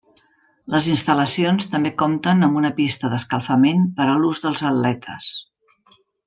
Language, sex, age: Catalan, female, 60-69